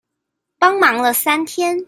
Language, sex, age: Chinese, female, 19-29